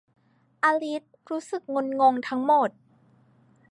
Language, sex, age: Thai, female, 19-29